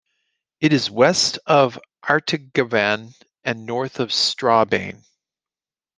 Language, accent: English, Canadian English